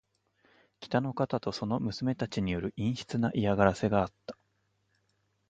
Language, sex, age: Japanese, male, 30-39